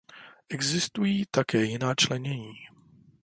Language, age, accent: Czech, 19-29, pražský